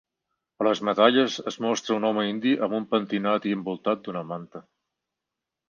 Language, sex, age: Catalan, male, 40-49